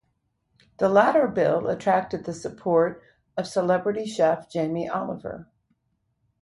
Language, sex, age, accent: English, female, 60-69, United States English